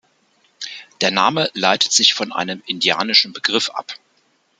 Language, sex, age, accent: German, male, 40-49, Deutschland Deutsch